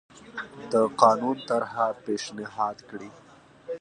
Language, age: Pashto, 19-29